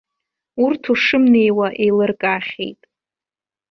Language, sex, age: Abkhazian, female, 19-29